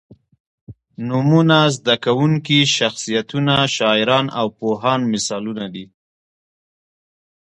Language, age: Pashto, 30-39